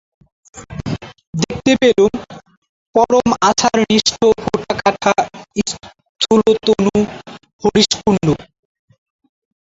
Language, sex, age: Bengali, male, 19-29